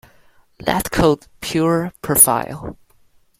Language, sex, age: English, male, 19-29